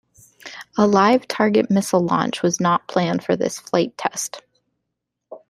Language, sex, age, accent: English, female, 30-39, United States English